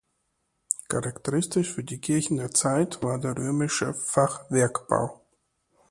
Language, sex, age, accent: German, male, 30-39, Deutschland Deutsch